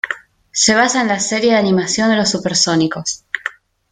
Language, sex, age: Spanish, female, 19-29